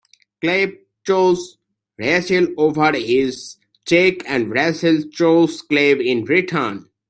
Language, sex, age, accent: English, male, 19-29, United States English